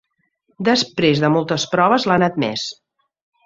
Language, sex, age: Catalan, female, 50-59